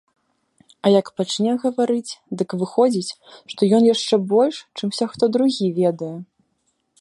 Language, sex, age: Belarusian, female, 19-29